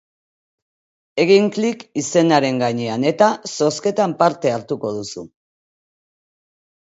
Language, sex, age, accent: Basque, female, 50-59, Mendebalekoa (Araba, Bizkaia, Gipuzkoako mendebaleko herri batzuk)